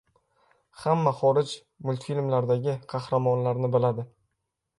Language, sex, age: Uzbek, male, under 19